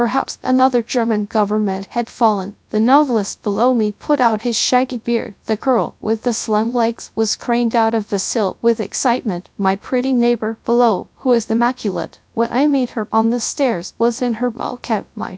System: TTS, GradTTS